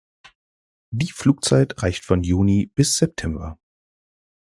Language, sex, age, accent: German, male, 19-29, Deutschland Deutsch